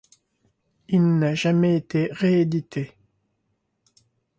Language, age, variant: French, 19-29, Français de métropole